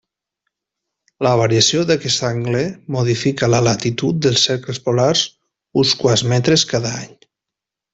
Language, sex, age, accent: Catalan, male, 30-39, valencià